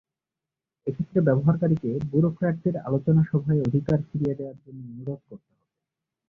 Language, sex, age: Bengali, male, 19-29